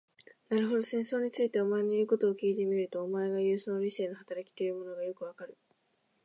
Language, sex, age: Japanese, female, 19-29